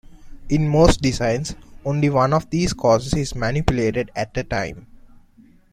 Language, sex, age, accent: English, male, 19-29, England English